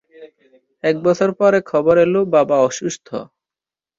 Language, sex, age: Bengali, male, 19-29